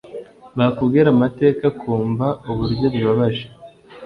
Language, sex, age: Kinyarwanda, male, 19-29